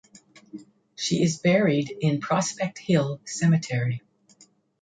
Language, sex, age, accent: English, female, 60-69, Canadian English